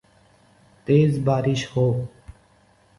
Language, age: Urdu, 19-29